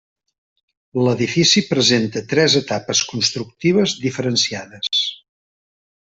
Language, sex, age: Catalan, male, 40-49